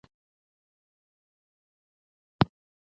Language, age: Pashto, 19-29